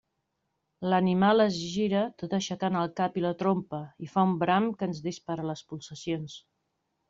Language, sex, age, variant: Catalan, female, 30-39, Central